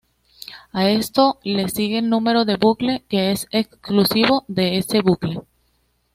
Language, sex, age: Spanish, female, 19-29